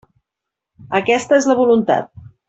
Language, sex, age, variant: Catalan, female, 40-49, Central